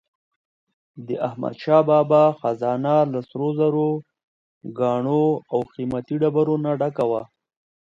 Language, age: Pashto, 30-39